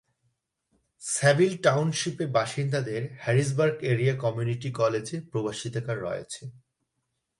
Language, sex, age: Bengali, male, 30-39